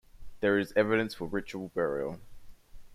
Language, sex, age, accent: English, male, 19-29, Australian English